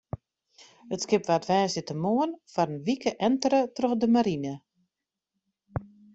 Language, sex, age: Western Frisian, female, 50-59